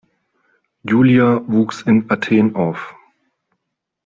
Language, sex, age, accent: German, male, 30-39, Deutschland Deutsch